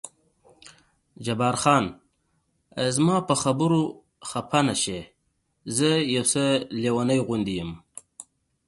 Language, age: Pashto, 30-39